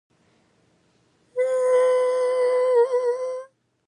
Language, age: English, under 19